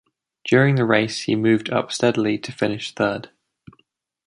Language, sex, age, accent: English, male, 19-29, England English